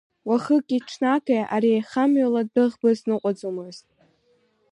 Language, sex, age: Abkhazian, female, under 19